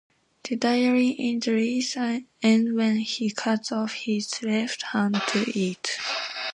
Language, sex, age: English, female, 19-29